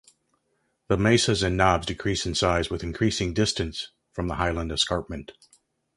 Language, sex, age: English, male, 60-69